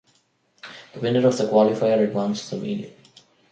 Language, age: English, 19-29